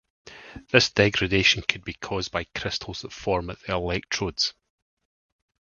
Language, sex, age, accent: English, male, 50-59, Scottish English